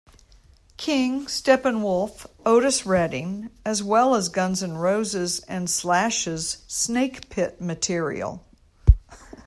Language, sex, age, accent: English, female, 60-69, United States English